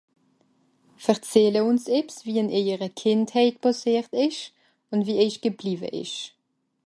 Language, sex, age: Swiss German, female, 19-29